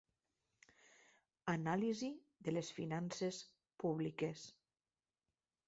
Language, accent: Catalan, valencià